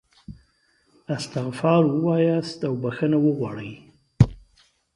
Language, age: Pashto, 40-49